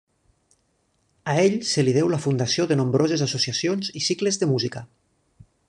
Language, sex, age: Catalan, male, 40-49